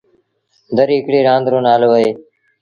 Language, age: Sindhi Bhil, 19-29